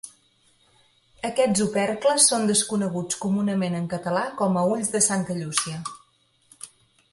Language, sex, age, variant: Catalan, female, 30-39, Central